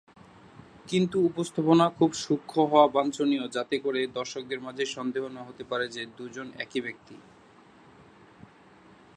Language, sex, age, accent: Bengali, male, 30-39, Bangladeshi